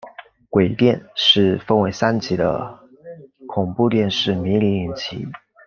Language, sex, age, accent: Chinese, male, 19-29, 出生地：湖北省